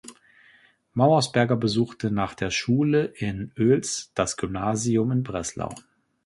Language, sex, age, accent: German, male, 30-39, Deutschland Deutsch